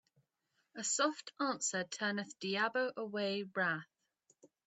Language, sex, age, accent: English, female, 19-29, England English